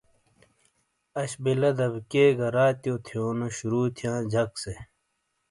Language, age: Shina, 30-39